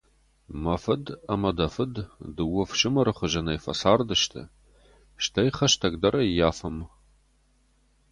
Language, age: Ossetic, 30-39